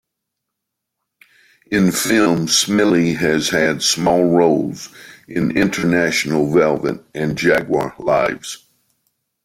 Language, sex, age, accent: English, male, 60-69, United States English